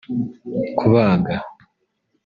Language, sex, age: Kinyarwanda, male, 19-29